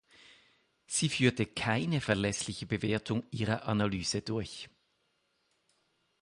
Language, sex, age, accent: German, male, 50-59, Schweizerdeutsch